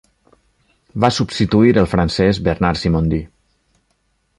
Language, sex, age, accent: Catalan, male, 40-49, valencià